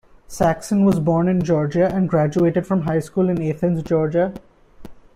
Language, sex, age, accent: English, male, 19-29, India and South Asia (India, Pakistan, Sri Lanka)